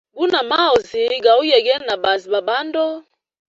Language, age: Hemba, 30-39